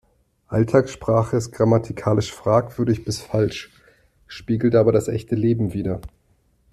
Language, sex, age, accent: German, male, 30-39, Deutschland Deutsch